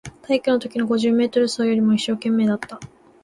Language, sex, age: Japanese, female, 19-29